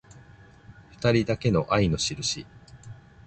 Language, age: Japanese, 40-49